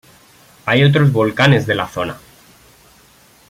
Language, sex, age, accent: Spanish, male, 19-29, España: Centro-Sur peninsular (Madrid, Toledo, Castilla-La Mancha)